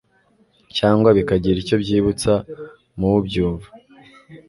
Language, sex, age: Kinyarwanda, male, 19-29